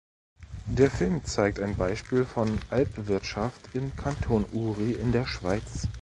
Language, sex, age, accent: German, male, 30-39, Deutschland Deutsch